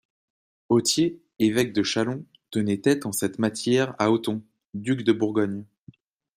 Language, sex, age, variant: French, male, 19-29, Français de métropole